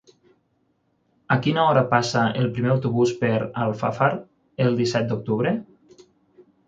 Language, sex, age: Catalan, male, 30-39